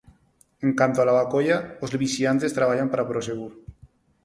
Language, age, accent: Galician, 30-39, Neofalante